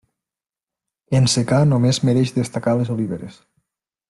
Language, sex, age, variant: Catalan, male, 19-29, Nord-Occidental